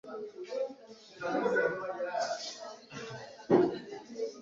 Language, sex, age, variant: Swahili, male, 30-39, Kiswahili cha Bara ya Kenya